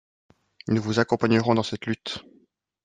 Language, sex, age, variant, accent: French, male, 19-29, Français d'Europe, Français de Suisse